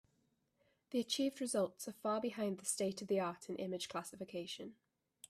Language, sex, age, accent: English, female, 19-29, England English